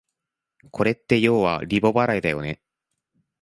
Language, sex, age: Japanese, male, 19-29